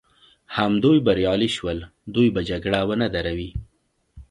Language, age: Pashto, 19-29